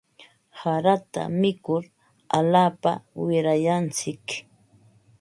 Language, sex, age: Ambo-Pasco Quechua, female, 60-69